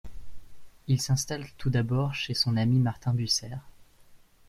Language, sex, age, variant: French, male, 19-29, Français de métropole